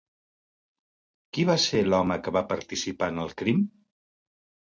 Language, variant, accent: Catalan, Central, Barcelonès